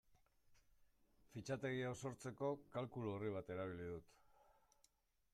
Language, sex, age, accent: Basque, male, 50-59, Mendebalekoa (Araba, Bizkaia, Gipuzkoako mendebaleko herri batzuk)